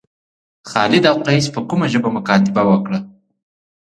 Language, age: Pashto, 19-29